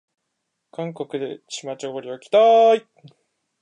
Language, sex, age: Japanese, male, 19-29